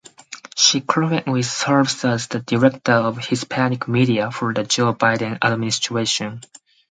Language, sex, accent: English, male, United States English